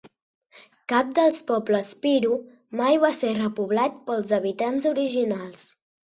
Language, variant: Catalan, Central